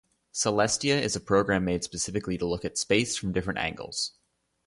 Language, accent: English, Canadian English